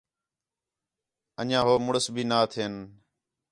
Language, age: Khetrani, 19-29